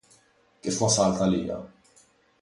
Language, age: Maltese, 19-29